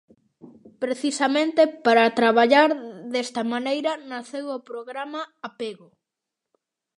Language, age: Galician, under 19